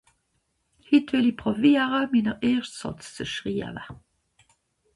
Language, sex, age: Swiss German, female, 60-69